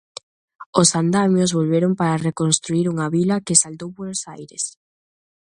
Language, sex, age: Galician, female, under 19